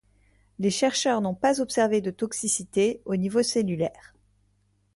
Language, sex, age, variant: French, female, 19-29, Français de métropole